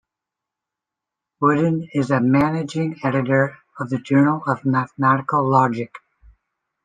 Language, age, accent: English, 30-39, United States English